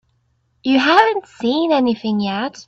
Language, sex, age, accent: English, female, 19-29, England English